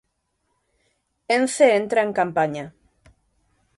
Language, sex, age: Galician, female, 30-39